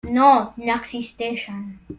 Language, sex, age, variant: Catalan, male, under 19, Central